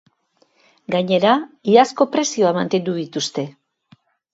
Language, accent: Basque, Mendebalekoa (Araba, Bizkaia, Gipuzkoako mendebaleko herri batzuk)